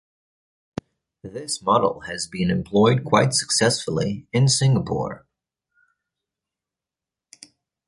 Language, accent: English, United States English